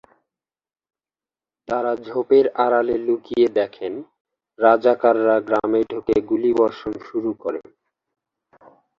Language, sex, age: Bengali, male, 40-49